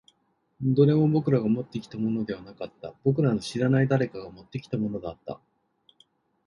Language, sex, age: Japanese, male, 40-49